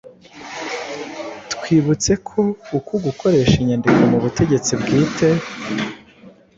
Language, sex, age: Kinyarwanda, male, 19-29